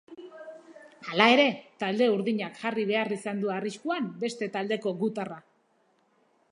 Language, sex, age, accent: Basque, female, 40-49, Erdialdekoa edo Nafarra (Gipuzkoa, Nafarroa)